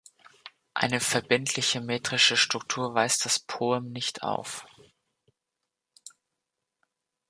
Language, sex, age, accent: German, male, 19-29, Deutschland Deutsch